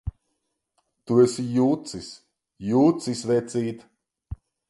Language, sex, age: Latvian, male, 40-49